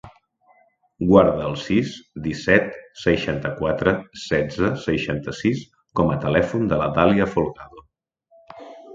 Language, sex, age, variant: Catalan, male, 40-49, Central